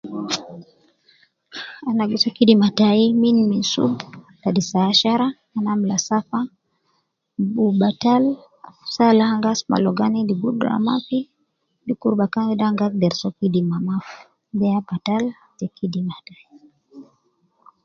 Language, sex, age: Nubi, female, 30-39